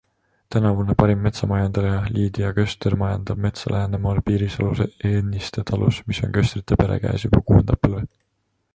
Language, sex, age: Estonian, male, 19-29